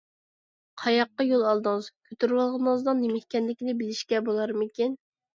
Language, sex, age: Uyghur, female, under 19